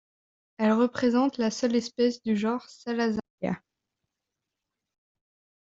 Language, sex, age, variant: French, female, 19-29, Français de métropole